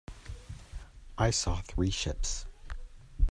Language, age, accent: English, 40-49, United States English